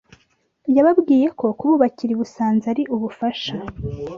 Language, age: Kinyarwanda, 19-29